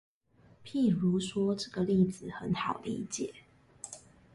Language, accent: Chinese, 出生地：高雄市